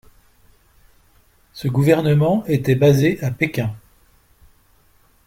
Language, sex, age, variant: French, male, 60-69, Français de métropole